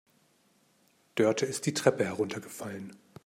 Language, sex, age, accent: German, male, 50-59, Deutschland Deutsch